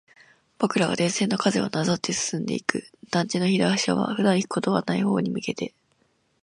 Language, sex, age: Japanese, female, 19-29